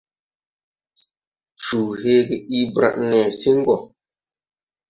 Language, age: Tupuri, 19-29